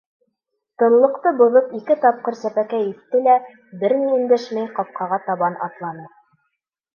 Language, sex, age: Bashkir, female, 19-29